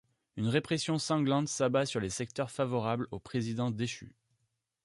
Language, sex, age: French, male, 30-39